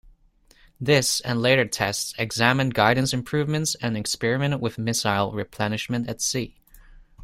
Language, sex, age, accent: English, male, 19-29, United States English